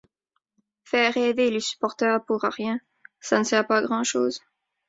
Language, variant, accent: French, Français d'Amérique du Nord, Français du Canada